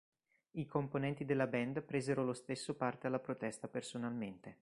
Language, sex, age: Italian, male, 19-29